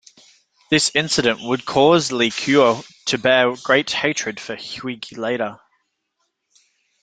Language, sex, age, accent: English, male, 19-29, Australian English